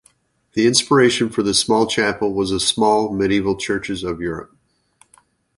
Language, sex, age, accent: English, male, 50-59, United States English